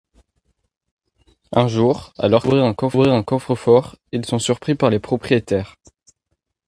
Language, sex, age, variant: French, male, under 19, Français de métropole